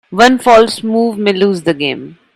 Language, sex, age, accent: English, female, 19-29, India and South Asia (India, Pakistan, Sri Lanka)